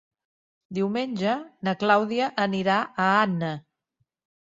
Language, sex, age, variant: Catalan, female, 60-69, Central